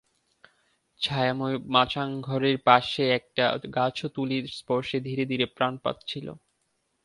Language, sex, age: Bengali, male, 19-29